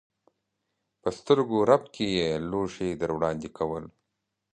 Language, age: Pashto, 30-39